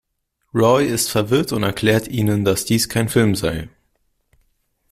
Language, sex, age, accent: German, male, under 19, Deutschland Deutsch